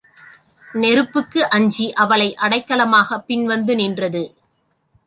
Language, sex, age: Tamil, female, 40-49